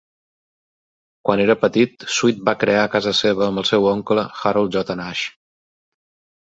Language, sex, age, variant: Catalan, male, 40-49, Central